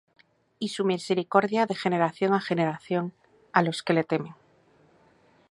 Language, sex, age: Spanish, female, 30-39